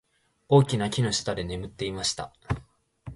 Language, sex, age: Japanese, male, under 19